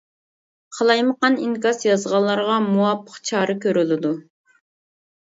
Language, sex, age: Uyghur, female, 19-29